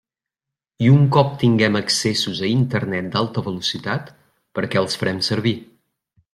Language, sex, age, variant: Catalan, male, 40-49, Central